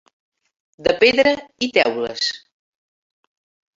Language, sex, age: Catalan, female, 70-79